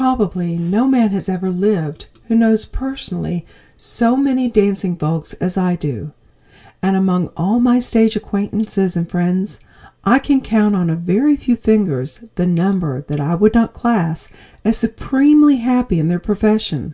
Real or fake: real